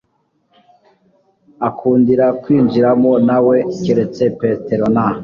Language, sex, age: Kinyarwanda, male, 19-29